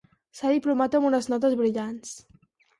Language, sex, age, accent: Catalan, female, under 19, Girona